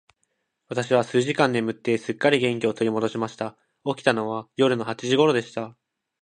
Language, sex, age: Japanese, male, 19-29